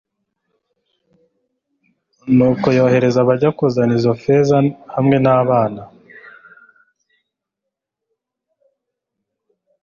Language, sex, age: Kinyarwanda, male, 19-29